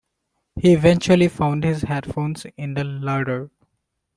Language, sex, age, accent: English, male, 19-29, India and South Asia (India, Pakistan, Sri Lanka)